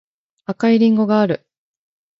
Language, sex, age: Japanese, female, 30-39